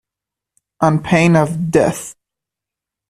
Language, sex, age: English, male, 19-29